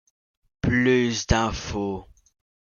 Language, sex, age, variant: French, male, under 19, Français de métropole